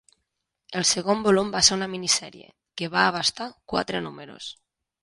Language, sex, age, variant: Catalan, female, 19-29, Nord-Occidental